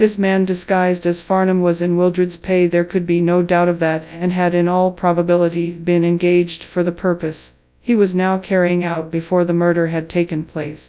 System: TTS, FastPitch